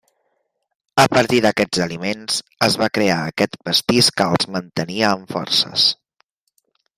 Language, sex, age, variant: Catalan, male, 19-29, Central